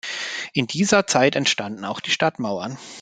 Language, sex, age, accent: German, male, 30-39, Deutschland Deutsch